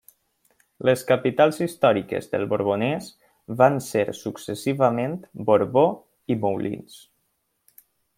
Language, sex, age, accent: Catalan, male, under 19, valencià